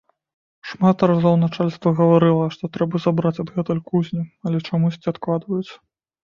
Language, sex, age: Belarusian, male, 30-39